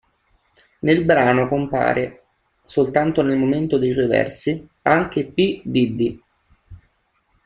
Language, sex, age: Italian, male, 30-39